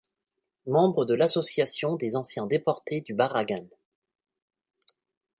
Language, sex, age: French, male, 19-29